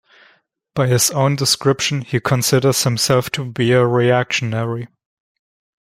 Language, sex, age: English, male, 19-29